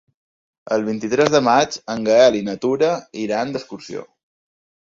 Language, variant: Catalan, Balear